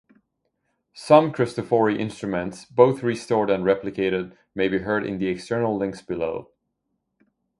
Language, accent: English, United States English